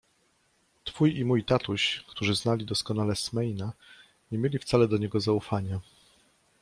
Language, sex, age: Polish, male, 40-49